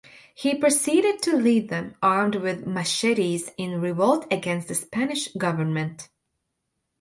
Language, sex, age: English, female, 30-39